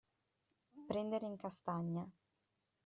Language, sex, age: Italian, female, 19-29